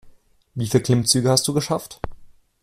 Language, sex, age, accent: German, male, 19-29, Deutschland Deutsch